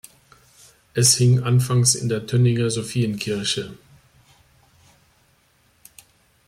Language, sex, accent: German, male, Deutschland Deutsch